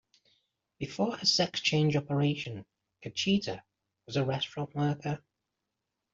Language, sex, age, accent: English, male, 40-49, England English